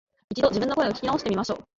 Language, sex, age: Japanese, female, under 19